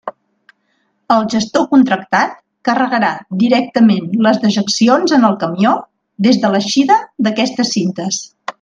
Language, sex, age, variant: Catalan, female, 40-49, Nord-Occidental